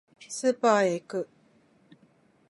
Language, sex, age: Japanese, female, 40-49